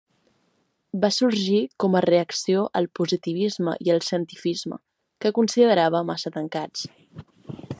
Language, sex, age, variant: Catalan, female, 19-29, Central